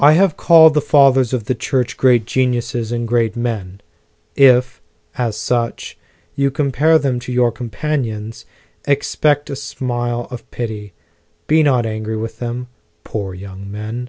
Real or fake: real